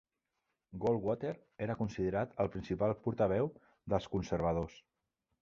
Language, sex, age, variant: Catalan, male, 40-49, Central